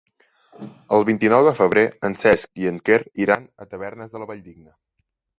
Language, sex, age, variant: Catalan, male, 19-29, Central